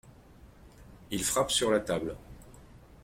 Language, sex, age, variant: French, male, 40-49, Français de métropole